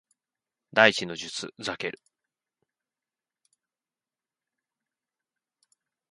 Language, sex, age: Japanese, male, 19-29